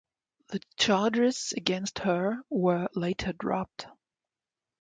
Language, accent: English, United States English